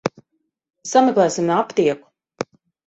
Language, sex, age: Latvian, female, 30-39